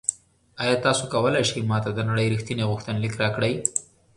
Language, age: Pashto, 30-39